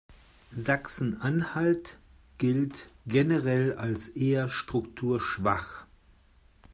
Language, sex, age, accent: German, male, 60-69, Deutschland Deutsch